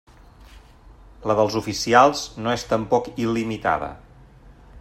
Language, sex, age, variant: Catalan, male, 40-49, Central